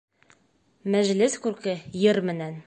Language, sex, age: Bashkir, female, 19-29